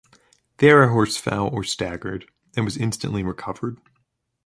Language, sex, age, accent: English, male, 19-29, United States English